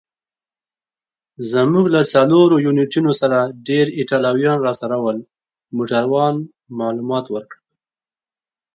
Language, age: Pashto, 19-29